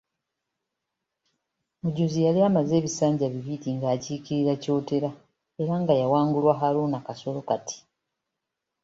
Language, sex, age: Ganda, female, 19-29